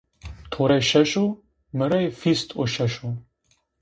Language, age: Zaza, 19-29